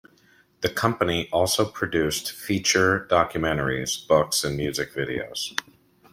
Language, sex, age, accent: English, male, 40-49, United States English